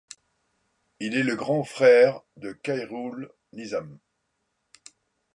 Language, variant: French, Français de métropole